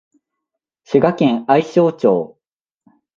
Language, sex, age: Japanese, male, 19-29